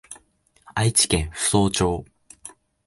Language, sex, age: Japanese, male, under 19